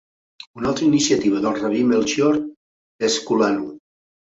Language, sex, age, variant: Catalan, male, 50-59, Central